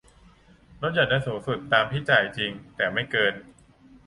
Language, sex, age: Thai, male, under 19